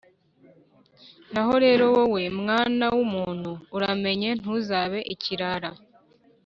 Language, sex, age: Kinyarwanda, female, 19-29